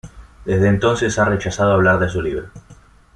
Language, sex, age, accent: Spanish, male, 19-29, Rioplatense: Argentina, Uruguay, este de Bolivia, Paraguay